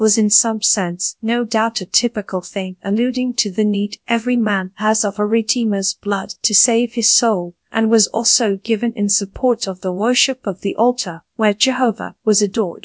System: TTS, GradTTS